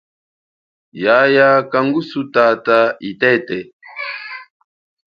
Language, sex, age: Chokwe, male, 40-49